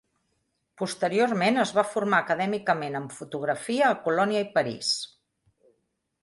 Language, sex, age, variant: Catalan, female, 50-59, Central